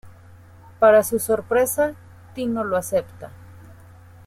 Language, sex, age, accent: Spanish, female, 30-39, México